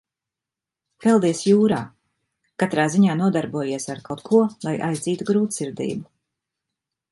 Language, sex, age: Latvian, female, 50-59